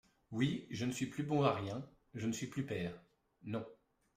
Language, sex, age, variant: French, male, 30-39, Français de métropole